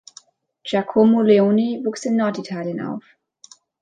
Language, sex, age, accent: German, female, 19-29, Deutschland Deutsch